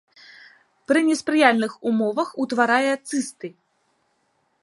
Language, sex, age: Belarusian, female, 30-39